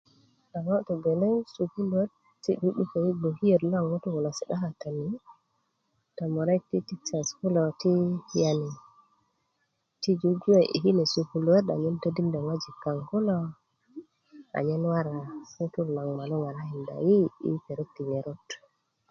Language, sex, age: Kuku, female, 19-29